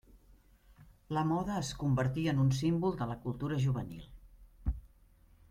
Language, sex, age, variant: Catalan, female, 50-59, Central